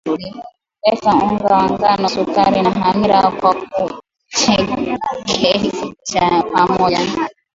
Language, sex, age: Swahili, female, 19-29